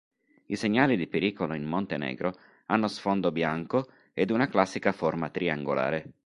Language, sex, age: Italian, male, 40-49